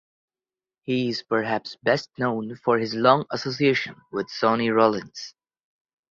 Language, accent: English, India and South Asia (India, Pakistan, Sri Lanka)